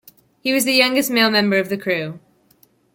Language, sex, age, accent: English, female, under 19, United States English